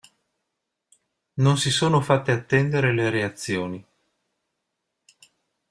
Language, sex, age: Italian, male, 60-69